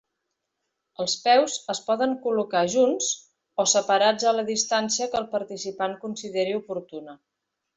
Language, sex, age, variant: Catalan, female, 50-59, Central